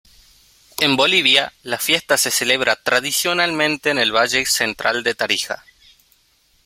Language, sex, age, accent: Spanish, male, 19-29, Rioplatense: Argentina, Uruguay, este de Bolivia, Paraguay